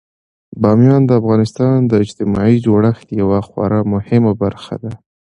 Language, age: Pashto, 19-29